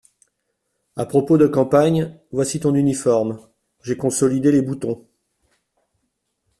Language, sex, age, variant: French, male, 50-59, Français de métropole